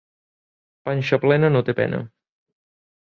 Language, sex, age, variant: Catalan, male, 19-29, Central